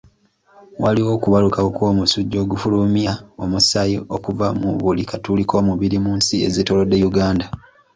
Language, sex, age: Ganda, male, 19-29